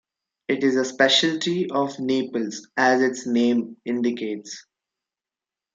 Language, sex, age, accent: English, male, 19-29, India and South Asia (India, Pakistan, Sri Lanka)